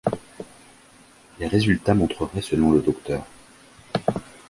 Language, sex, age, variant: French, male, 50-59, Français de métropole